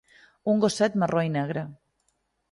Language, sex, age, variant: Catalan, female, 40-49, Balear